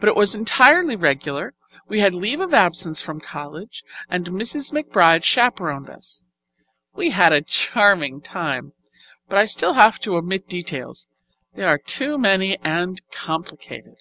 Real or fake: real